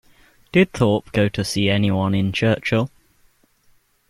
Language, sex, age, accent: English, male, under 19, England English